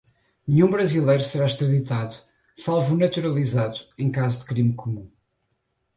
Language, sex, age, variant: Portuguese, male, 30-39, Portuguese (Portugal)